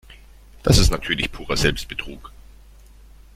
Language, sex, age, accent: German, male, 40-49, Deutschland Deutsch